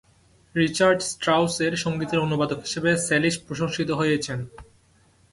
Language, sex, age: Bengali, male, 19-29